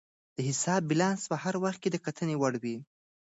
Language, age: Pashto, under 19